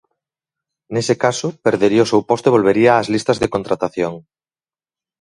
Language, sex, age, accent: Galician, male, 40-49, Oriental (común en zona oriental)